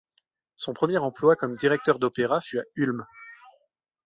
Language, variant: French, Français de métropole